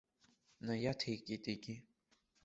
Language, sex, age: Abkhazian, male, under 19